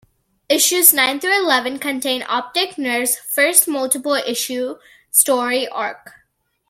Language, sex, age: English, female, under 19